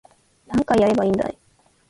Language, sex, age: Japanese, female, 19-29